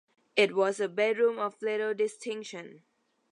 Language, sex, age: English, female, 19-29